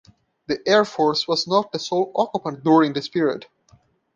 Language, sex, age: English, male, 30-39